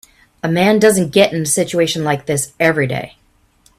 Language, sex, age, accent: English, female, 50-59, United States English